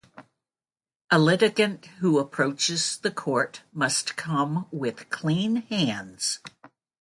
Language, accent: English, United States English